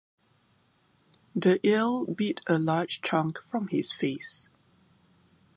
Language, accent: English, Singaporean English